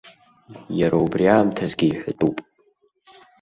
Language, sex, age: Abkhazian, male, under 19